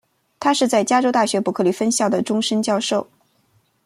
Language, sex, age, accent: Chinese, female, 30-39, 出生地：吉林省